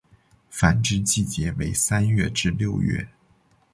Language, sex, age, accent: Chinese, male, under 19, 出生地：黑龙江省